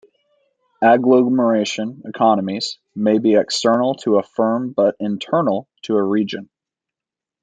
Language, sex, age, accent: English, male, 30-39, United States English